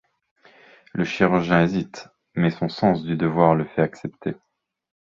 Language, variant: French, Français de métropole